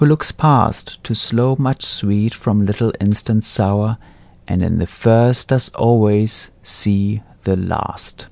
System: none